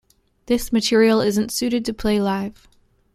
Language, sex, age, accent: English, female, 19-29, United States English